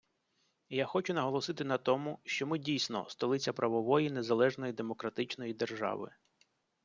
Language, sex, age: Ukrainian, male, 40-49